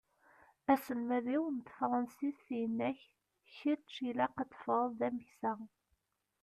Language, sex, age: Kabyle, female, 19-29